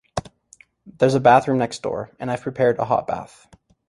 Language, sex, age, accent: English, male, 19-29, United States English